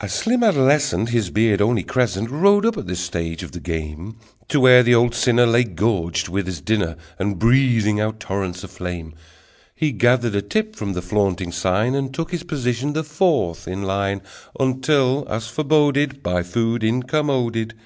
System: none